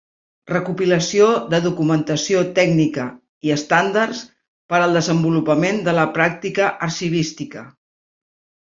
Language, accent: Catalan, Barceloní